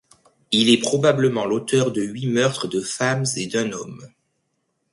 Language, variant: French, Français de métropole